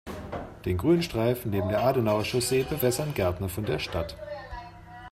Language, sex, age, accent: German, male, 40-49, Deutschland Deutsch